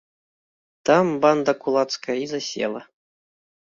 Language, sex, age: Belarusian, male, 30-39